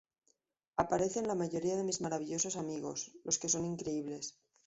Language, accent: Spanish, España: Centro-Sur peninsular (Madrid, Toledo, Castilla-La Mancha)